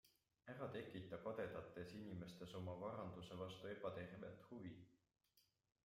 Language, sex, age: Estonian, male, 30-39